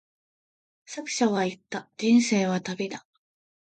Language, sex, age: Japanese, female, 19-29